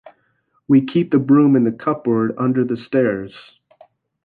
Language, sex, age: English, male, 19-29